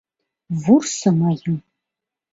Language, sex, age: Mari, female, 30-39